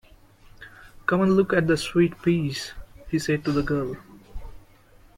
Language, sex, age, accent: English, male, 19-29, India and South Asia (India, Pakistan, Sri Lanka)